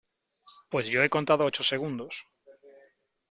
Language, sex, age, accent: Spanish, male, 40-49, España: Sur peninsular (Andalucia, Extremadura, Murcia)